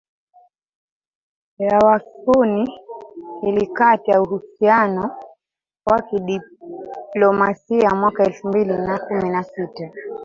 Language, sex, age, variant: Swahili, female, 19-29, Kiswahili cha Bara ya Kenya